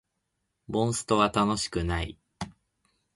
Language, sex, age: Japanese, male, 19-29